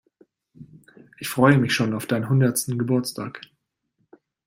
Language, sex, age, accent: German, male, 19-29, Deutschland Deutsch